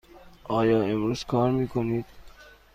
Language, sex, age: Persian, male, 30-39